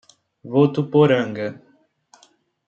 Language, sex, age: Portuguese, male, 30-39